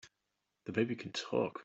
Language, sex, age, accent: English, male, 30-39, Australian English